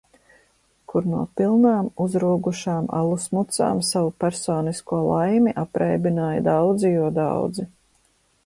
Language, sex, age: Latvian, female, 50-59